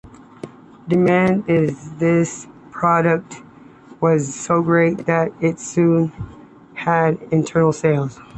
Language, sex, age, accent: English, female, 30-39, United States English